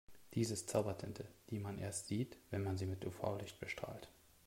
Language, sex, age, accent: German, male, 30-39, Deutschland Deutsch